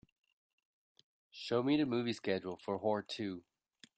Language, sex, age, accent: English, male, 19-29, United States English